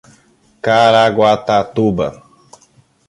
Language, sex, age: Portuguese, male, 30-39